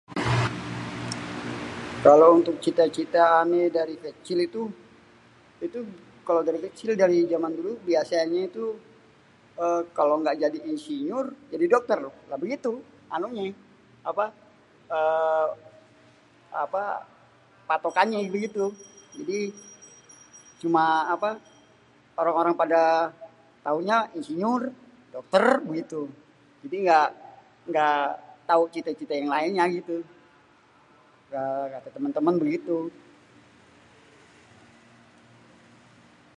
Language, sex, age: Betawi, male, 40-49